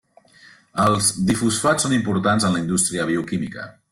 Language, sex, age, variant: Catalan, male, 40-49, Central